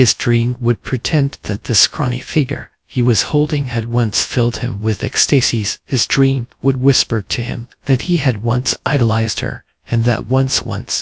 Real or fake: fake